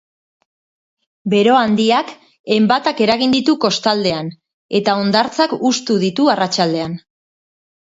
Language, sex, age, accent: Basque, female, 40-49, Mendebalekoa (Araba, Bizkaia, Gipuzkoako mendebaleko herri batzuk)